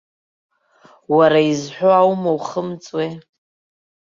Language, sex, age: Abkhazian, female, 40-49